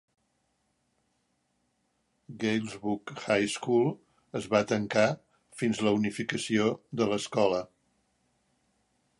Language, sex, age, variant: Catalan, male, 70-79, Central